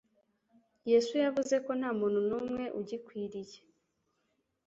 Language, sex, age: Kinyarwanda, female, under 19